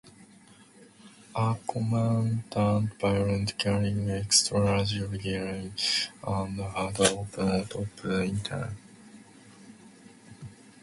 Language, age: English, 19-29